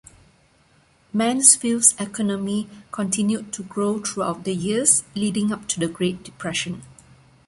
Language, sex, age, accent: English, female, 30-39, Malaysian English